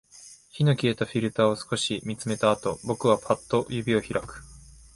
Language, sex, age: Japanese, male, 19-29